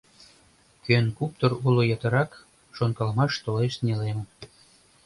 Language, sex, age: Mari, male, 30-39